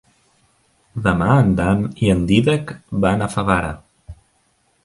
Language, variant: Catalan, Central